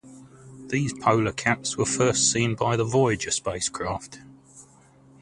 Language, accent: English, London English